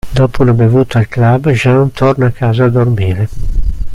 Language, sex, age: Italian, male, 60-69